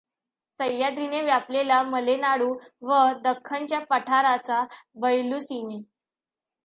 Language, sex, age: Marathi, female, under 19